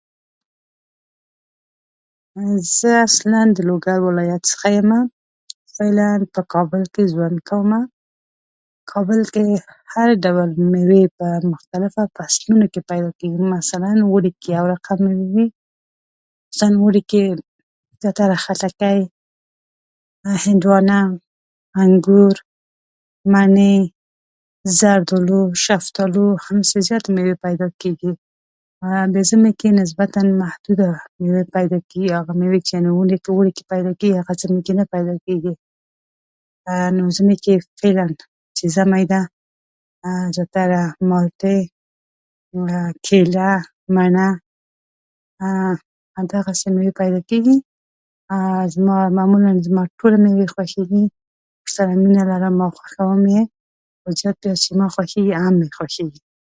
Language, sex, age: Pashto, female, 19-29